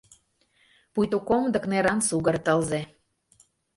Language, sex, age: Mari, female, 30-39